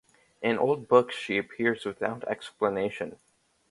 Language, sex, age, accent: English, male, under 19, United States English